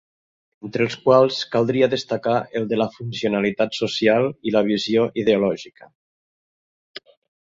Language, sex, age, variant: Catalan, male, 50-59, Nord-Occidental